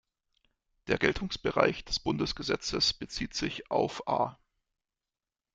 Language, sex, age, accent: German, male, 30-39, Deutschland Deutsch